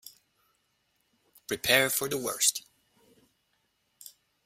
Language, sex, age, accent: English, male, 30-39, United States English